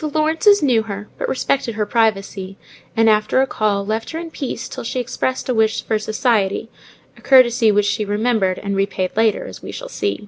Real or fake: real